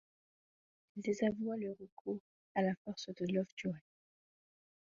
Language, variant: French, Français de métropole